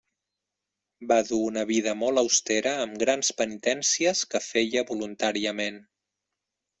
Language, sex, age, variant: Catalan, male, 30-39, Central